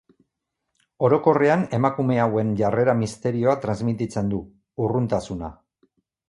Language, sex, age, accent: Basque, male, 50-59, Mendebalekoa (Araba, Bizkaia, Gipuzkoako mendebaleko herri batzuk)